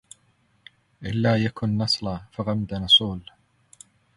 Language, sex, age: Arabic, male, 40-49